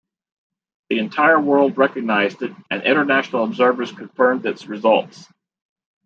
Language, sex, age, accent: English, male, 50-59, United States English